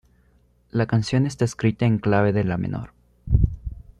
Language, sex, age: Spanish, male, under 19